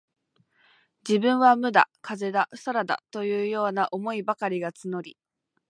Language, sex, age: Japanese, female, 19-29